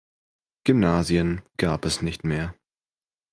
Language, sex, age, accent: German, male, under 19, Deutschland Deutsch